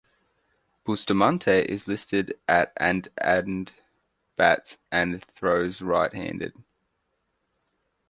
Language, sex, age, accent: English, male, 19-29, Australian English